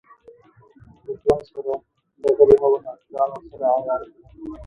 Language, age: Pashto, under 19